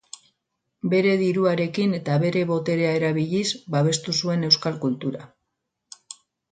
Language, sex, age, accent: Basque, female, 50-59, Erdialdekoa edo Nafarra (Gipuzkoa, Nafarroa)